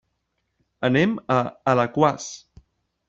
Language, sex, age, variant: Catalan, male, 19-29, Central